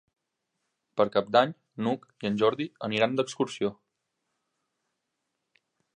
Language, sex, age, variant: Catalan, male, 19-29, Nord-Occidental